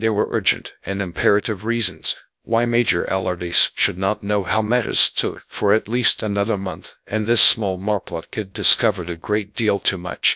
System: TTS, GradTTS